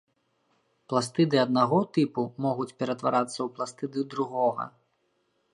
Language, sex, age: Belarusian, male, 30-39